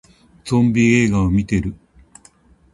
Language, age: Japanese, 50-59